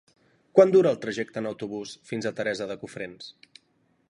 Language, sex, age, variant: Catalan, male, 19-29, Central